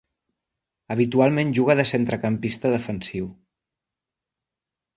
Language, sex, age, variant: Catalan, male, 30-39, Central